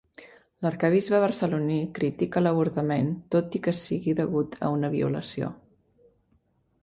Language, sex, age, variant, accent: Catalan, female, 60-69, Central, central